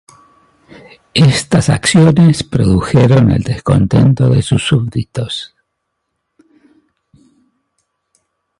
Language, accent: Spanish, Rioplatense: Argentina, Uruguay, este de Bolivia, Paraguay